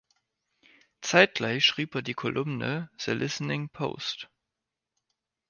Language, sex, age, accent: German, male, 19-29, Deutschland Deutsch